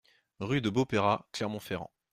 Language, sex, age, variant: French, male, 30-39, Français de métropole